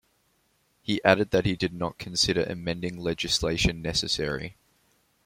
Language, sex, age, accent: English, male, 19-29, Australian English